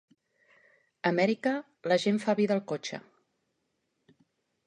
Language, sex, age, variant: Catalan, female, 40-49, Central